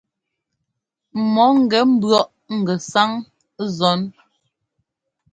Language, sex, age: Ngomba, female, 40-49